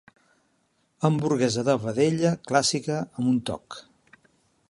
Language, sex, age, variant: Catalan, male, 70-79, Central